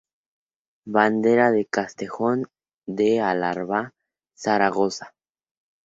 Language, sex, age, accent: Spanish, male, under 19, México